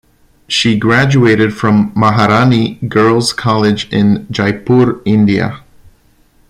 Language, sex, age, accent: English, male, 30-39, United States English